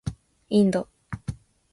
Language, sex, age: Japanese, female, 19-29